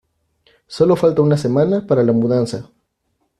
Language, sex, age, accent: Spanish, male, 30-39, México